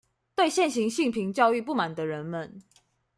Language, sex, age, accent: Chinese, female, 19-29, 出生地：臺中市